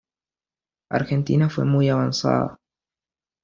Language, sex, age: Spanish, male, under 19